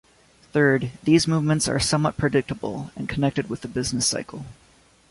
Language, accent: English, United States English